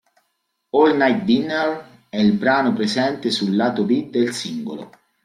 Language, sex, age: Italian, male, 40-49